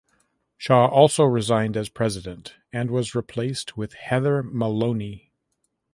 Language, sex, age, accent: English, male, 50-59, Canadian English